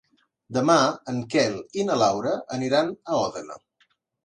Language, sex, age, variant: Catalan, male, 30-39, Central